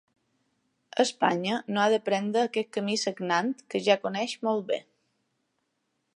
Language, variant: Catalan, Balear